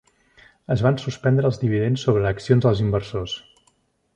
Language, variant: Catalan, Central